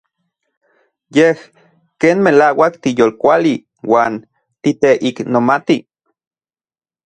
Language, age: Central Puebla Nahuatl, 30-39